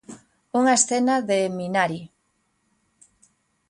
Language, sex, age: Galician, male, 50-59